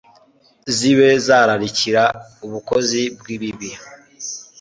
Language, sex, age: Kinyarwanda, male, 19-29